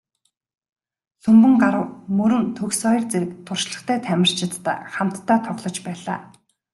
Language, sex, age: Mongolian, female, 19-29